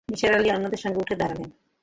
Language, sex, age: Bengali, female, 50-59